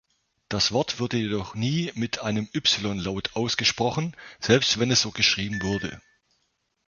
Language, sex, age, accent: German, male, 40-49, Deutschland Deutsch